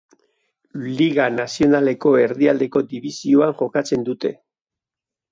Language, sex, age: Basque, male, 60-69